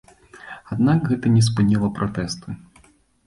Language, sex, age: Belarusian, male, 19-29